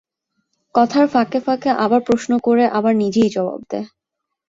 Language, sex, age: Bengali, female, 19-29